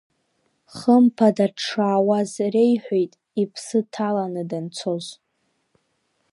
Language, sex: Abkhazian, female